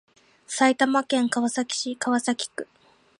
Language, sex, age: Japanese, female, 19-29